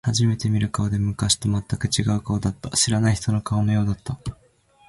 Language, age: Japanese, 19-29